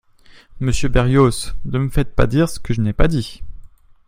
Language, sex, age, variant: French, male, 30-39, Français de métropole